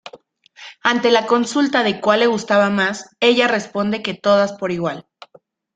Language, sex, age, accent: Spanish, female, 19-29, México